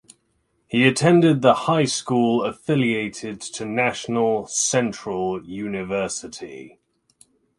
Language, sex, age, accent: English, male, 30-39, England English